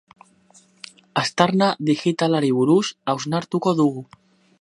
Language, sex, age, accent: Basque, male, 19-29, Mendebalekoa (Araba, Bizkaia, Gipuzkoako mendebaleko herri batzuk)